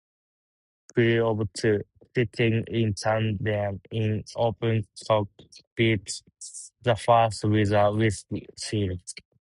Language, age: English, 19-29